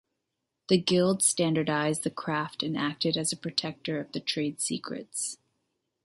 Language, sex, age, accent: English, female, 19-29, United States English